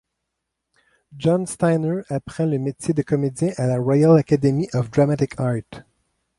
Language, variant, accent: French, Français d'Amérique du Nord, Français du Canada